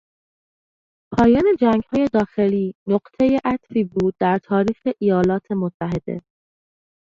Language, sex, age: Persian, female, 19-29